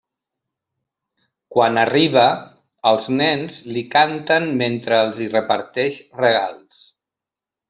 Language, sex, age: Catalan, male, 50-59